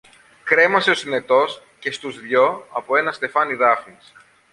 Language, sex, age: Greek, male, 40-49